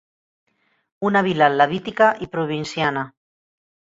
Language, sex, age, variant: Catalan, female, 50-59, Central